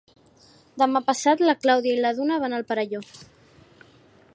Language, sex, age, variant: Catalan, female, 19-29, Central